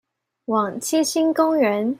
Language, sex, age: Chinese, female, 19-29